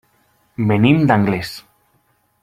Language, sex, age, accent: Catalan, male, 19-29, valencià